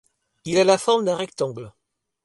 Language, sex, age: French, male, 40-49